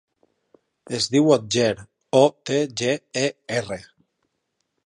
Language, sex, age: Catalan, male, 30-39